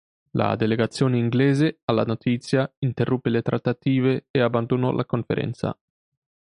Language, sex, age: Italian, male, 19-29